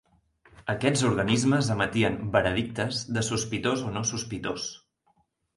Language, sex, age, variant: Catalan, male, 19-29, Central